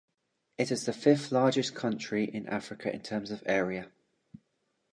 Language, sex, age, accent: English, male, 40-49, England English